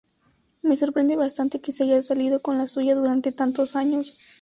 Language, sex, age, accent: Spanish, female, under 19, México